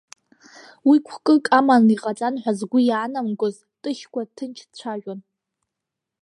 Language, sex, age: Abkhazian, female, under 19